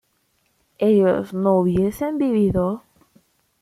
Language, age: Spanish, 19-29